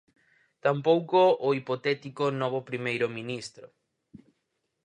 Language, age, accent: Galician, 19-29, Central (gheada)